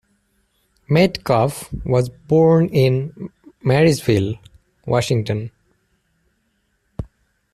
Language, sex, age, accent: English, male, 19-29, United States English